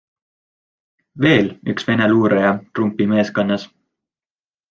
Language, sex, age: Estonian, male, 19-29